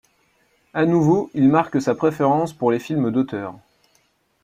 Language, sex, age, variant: French, male, 19-29, Français de métropole